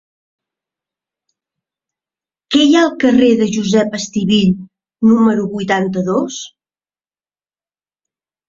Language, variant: Catalan, Central